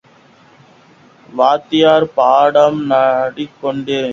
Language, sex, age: Tamil, male, under 19